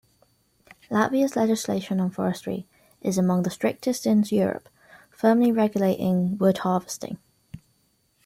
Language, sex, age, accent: English, female, 19-29, England English